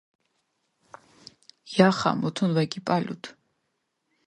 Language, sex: Mingrelian, female